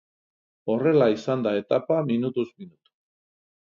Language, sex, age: Basque, male, 60-69